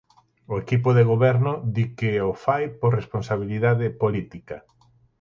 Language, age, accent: Galician, 40-49, Oriental (común en zona oriental)